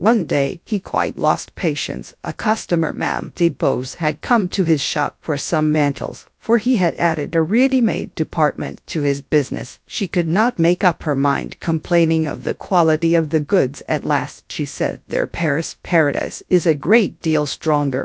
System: TTS, GradTTS